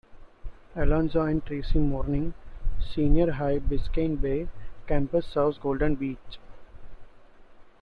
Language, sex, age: English, male, 19-29